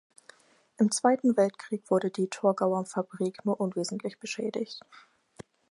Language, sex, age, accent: German, female, 19-29, Deutschland Deutsch